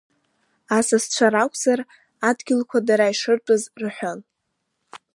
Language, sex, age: Abkhazian, female, under 19